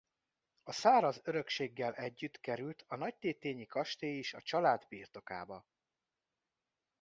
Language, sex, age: Hungarian, male, 40-49